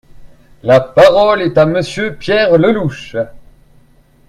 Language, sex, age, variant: French, male, 19-29, Français de métropole